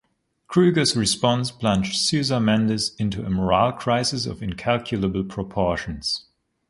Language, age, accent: English, 19-29, United States English